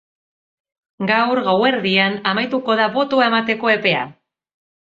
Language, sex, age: Basque, female, 40-49